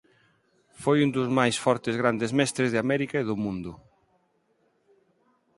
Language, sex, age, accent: Galician, male, 40-49, Neofalante